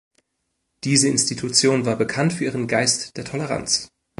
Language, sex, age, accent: German, male, 19-29, Deutschland Deutsch